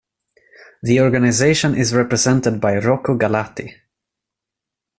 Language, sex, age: English, male, 19-29